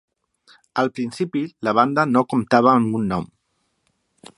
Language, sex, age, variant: Catalan, male, 40-49, Valencià meridional